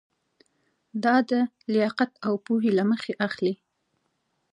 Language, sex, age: Pashto, female, 19-29